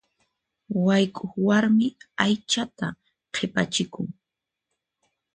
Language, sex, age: Puno Quechua, female, 30-39